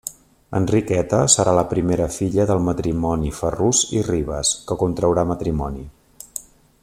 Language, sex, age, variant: Catalan, male, 40-49, Central